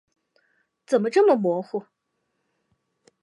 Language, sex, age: Chinese, female, 19-29